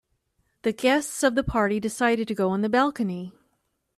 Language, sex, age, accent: English, female, 50-59, United States English